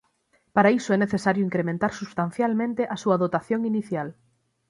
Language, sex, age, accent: Galician, female, 19-29, Atlántico (seseo e gheada); Normativo (estándar)